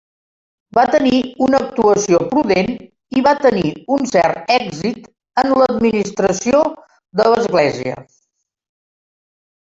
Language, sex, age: Catalan, female, 60-69